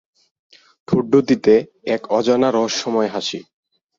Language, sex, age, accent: Bengali, male, 19-29, প্রমিত; চলিত